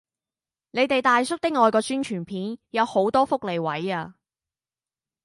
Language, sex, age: Cantonese, female, 19-29